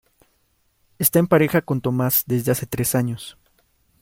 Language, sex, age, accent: Spanish, male, 19-29, México